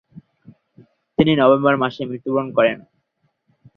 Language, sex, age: Bengali, male, 19-29